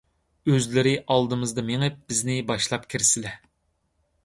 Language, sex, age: Uyghur, male, 30-39